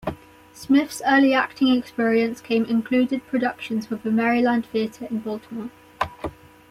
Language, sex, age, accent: English, female, under 19, England English